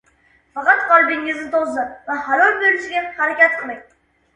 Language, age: Uzbek, 30-39